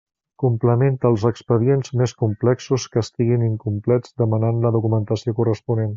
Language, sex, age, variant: Catalan, male, 40-49, Central